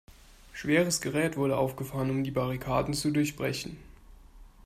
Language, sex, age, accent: German, male, 19-29, Deutschland Deutsch